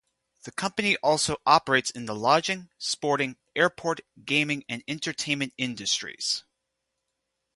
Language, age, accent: English, 19-29, United States English